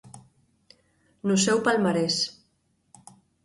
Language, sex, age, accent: Galician, female, 30-39, Normativo (estándar)